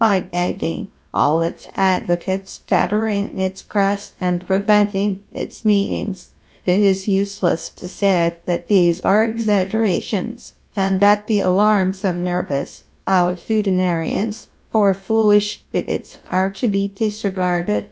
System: TTS, GlowTTS